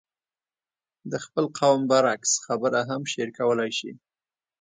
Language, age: Pashto, 30-39